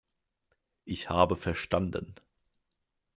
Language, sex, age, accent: German, male, 19-29, Deutschland Deutsch